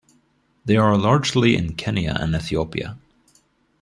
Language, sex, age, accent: English, male, 30-39, United States English